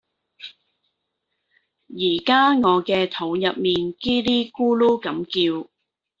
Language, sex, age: Cantonese, female, 30-39